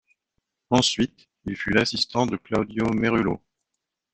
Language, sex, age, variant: French, male, 40-49, Français de métropole